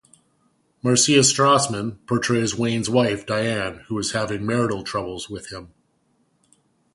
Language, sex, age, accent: English, male, 40-49, Canadian English